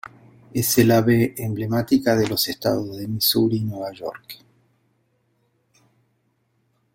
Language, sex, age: Spanish, male, 50-59